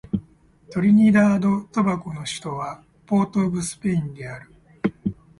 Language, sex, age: Japanese, male, 30-39